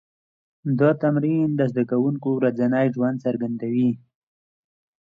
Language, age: Pashto, 19-29